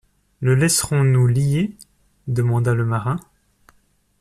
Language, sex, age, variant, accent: French, male, 40-49, Français d'Europe, Français de Suisse